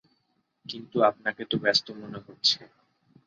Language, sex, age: Bengali, male, 19-29